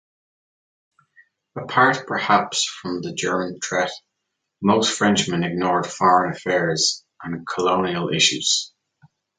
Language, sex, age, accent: English, male, 30-39, Irish English